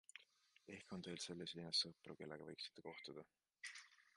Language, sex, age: Estonian, male, 19-29